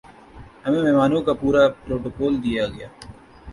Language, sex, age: Urdu, male, 19-29